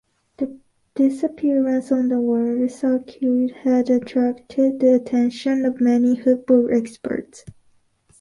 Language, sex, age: English, female, 19-29